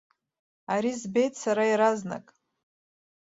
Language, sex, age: Abkhazian, female, 40-49